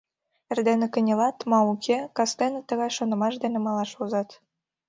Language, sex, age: Mari, female, 19-29